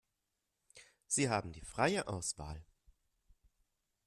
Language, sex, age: German, male, 30-39